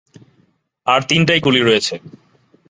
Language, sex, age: Bengali, male, 19-29